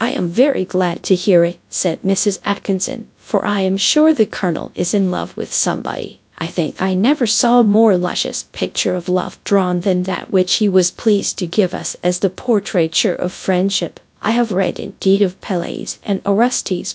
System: TTS, GradTTS